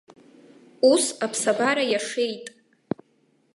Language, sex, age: Abkhazian, female, under 19